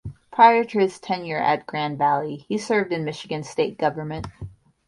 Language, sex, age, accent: English, female, 19-29, United States English